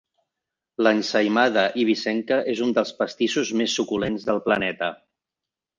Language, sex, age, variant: Catalan, male, 50-59, Central